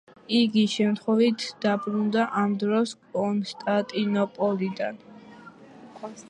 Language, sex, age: Georgian, female, 19-29